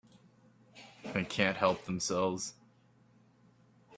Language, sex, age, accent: English, male, under 19, United States English